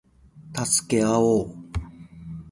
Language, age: Japanese, 30-39